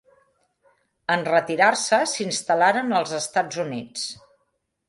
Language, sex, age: Catalan, female, 60-69